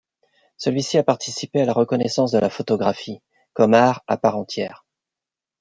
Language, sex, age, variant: French, male, 50-59, Français de métropole